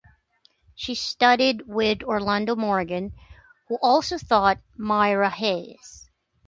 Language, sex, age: English, female, 40-49